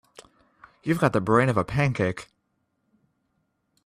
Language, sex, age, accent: English, male, under 19, United States English